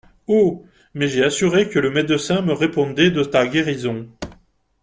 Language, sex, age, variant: French, male, 40-49, Français de métropole